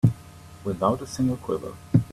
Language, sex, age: English, male, 30-39